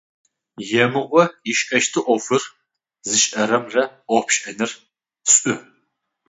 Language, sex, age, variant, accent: Adyghe, male, 40-49, Адыгабзэ (Кирил, пстэумэ зэдыряе), Бжъэдыгъу (Bjeduğ)